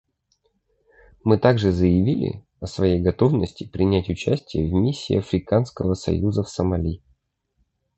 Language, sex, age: Russian, male, 30-39